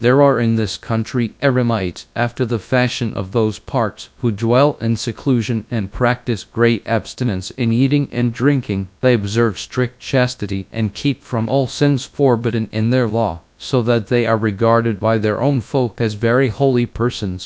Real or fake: fake